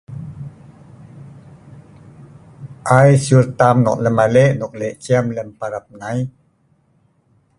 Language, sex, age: Sa'ban, male, 50-59